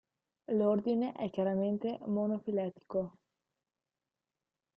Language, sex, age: Italian, female, 19-29